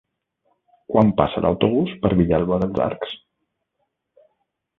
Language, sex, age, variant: Catalan, male, 40-49, Balear